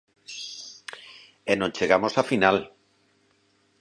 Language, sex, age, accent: Galician, male, 50-59, Normativo (estándar)